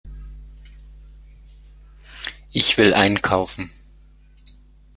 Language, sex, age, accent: German, male, 50-59, Deutschland Deutsch